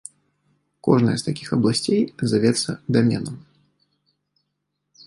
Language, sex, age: Belarusian, male, 19-29